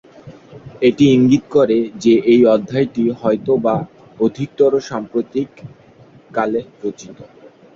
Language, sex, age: Bengali, male, 19-29